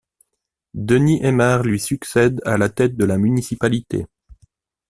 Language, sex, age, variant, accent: French, male, 40-49, Français d'Europe, Français de Suisse